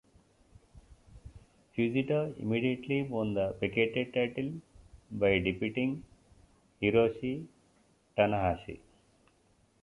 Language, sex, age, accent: English, male, 50-59, India and South Asia (India, Pakistan, Sri Lanka)